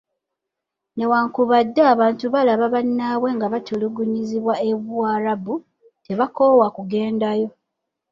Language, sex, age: Ganda, female, 30-39